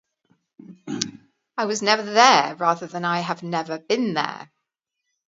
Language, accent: English, England English